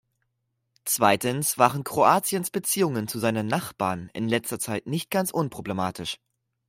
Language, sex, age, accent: German, male, under 19, Deutschland Deutsch